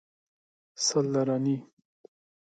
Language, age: Pashto, 19-29